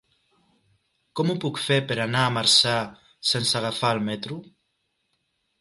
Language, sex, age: Catalan, male, 30-39